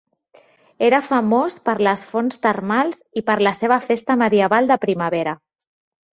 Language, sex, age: Catalan, female, 30-39